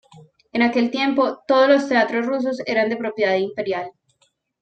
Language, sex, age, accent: Spanish, female, 30-39, Andino-Pacífico: Colombia, Perú, Ecuador, oeste de Bolivia y Venezuela andina